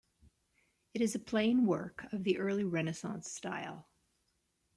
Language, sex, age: English, female, 40-49